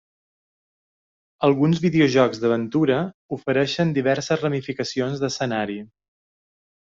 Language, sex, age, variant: Catalan, male, 40-49, Balear